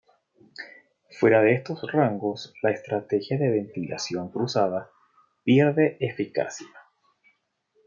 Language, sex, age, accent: Spanish, male, 40-49, Caribe: Cuba, Venezuela, Puerto Rico, República Dominicana, Panamá, Colombia caribeña, México caribeño, Costa del golfo de México